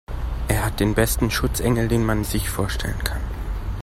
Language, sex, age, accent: German, male, 30-39, Deutschland Deutsch